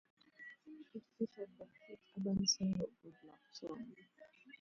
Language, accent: English, England English